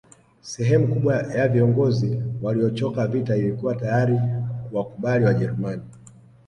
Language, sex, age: Swahili, male, 19-29